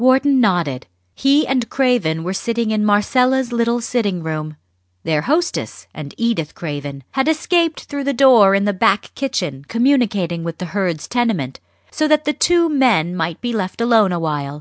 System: none